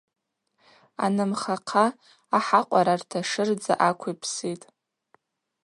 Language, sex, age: Abaza, female, 19-29